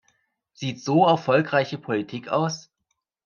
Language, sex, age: German, male, 19-29